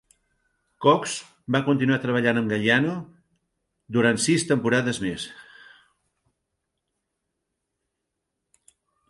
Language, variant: Catalan, Central